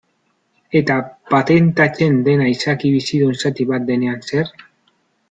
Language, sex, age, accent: Basque, male, 30-39, Mendebalekoa (Araba, Bizkaia, Gipuzkoako mendebaleko herri batzuk)